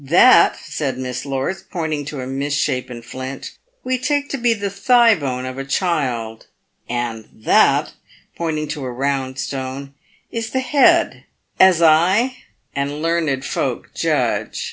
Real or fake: real